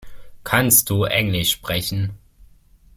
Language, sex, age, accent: German, male, 19-29, Deutschland Deutsch